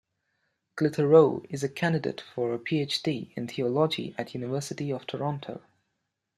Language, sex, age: English, male, under 19